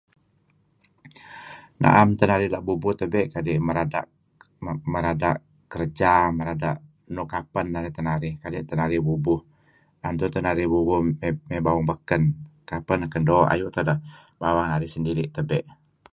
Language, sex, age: Kelabit, male, 50-59